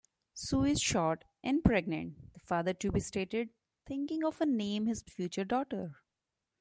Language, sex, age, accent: English, female, 19-29, India and South Asia (India, Pakistan, Sri Lanka)